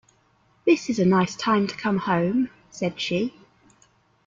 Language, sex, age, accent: English, female, 30-39, England English